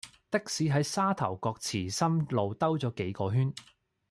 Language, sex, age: Cantonese, male, 19-29